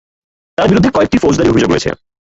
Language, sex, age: Bengali, male, 19-29